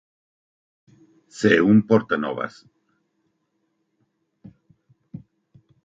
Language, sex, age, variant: Catalan, male, 40-49, Central